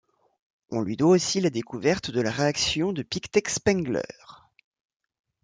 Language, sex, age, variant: French, male, 19-29, Français de métropole